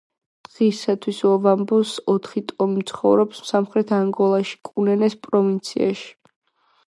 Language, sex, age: Georgian, female, 19-29